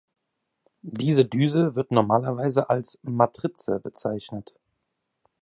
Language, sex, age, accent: German, male, 19-29, Deutschland Deutsch